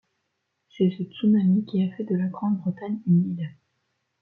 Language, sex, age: French, female, under 19